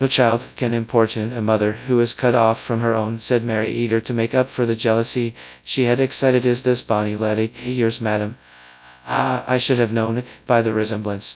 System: TTS, FastPitch